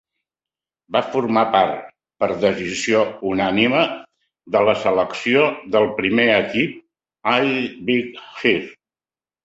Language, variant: Catalan, Central